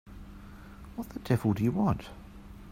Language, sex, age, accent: English, male, 50-59, Australian English